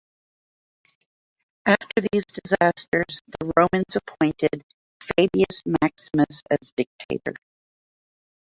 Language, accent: English, United States English